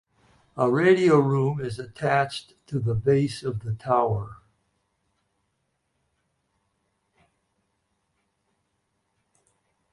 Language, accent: English, United States English